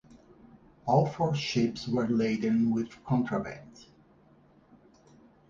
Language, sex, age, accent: English, male, 40-49, Brazilian